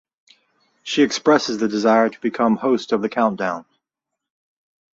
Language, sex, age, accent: English, male, 40-49, United States English